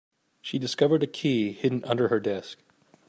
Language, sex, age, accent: English, male, 30-39, United States English